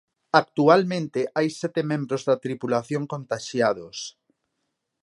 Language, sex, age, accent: Galician, male, 30-39, Normativo (estándar)